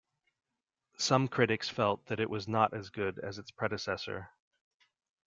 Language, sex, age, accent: English, male, 30-39, United States English